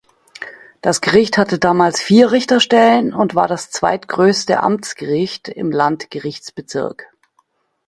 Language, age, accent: German, 40-49, Deutschland Deutsch